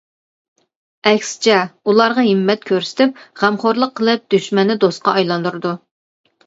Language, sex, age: Uyghur, female, 40-49